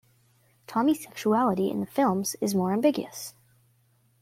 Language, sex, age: English, female, under 19